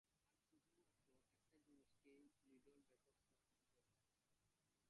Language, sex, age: Bengali, male, under 19